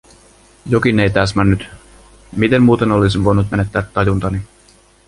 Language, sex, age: Finnish, male, 30-39